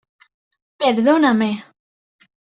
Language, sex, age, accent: Spanish, female, under 19, España: Sur peninsular (Andalucia, Extremadura, Murcia)